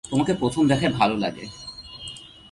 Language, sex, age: Bengali, male, 30-39